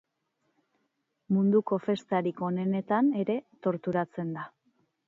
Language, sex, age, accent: Basque, female, 40-49, Mendebalekoa (Araba, Bizkaia, Gipuzkoako mendebaleko herri batzuk)